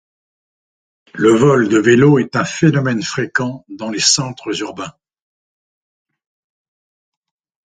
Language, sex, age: French, male, 70-79